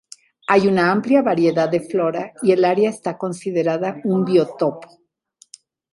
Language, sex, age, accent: Spanish, female, 60-69, México